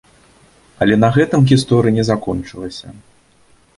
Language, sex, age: Belarusian, male, 30-39